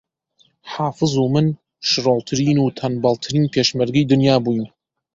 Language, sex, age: Central Kurdish, male, 19-29